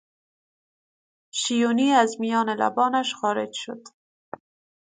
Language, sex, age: Persian, female, 19-29